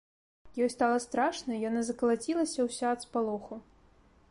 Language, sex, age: Belarusian, female, 19-29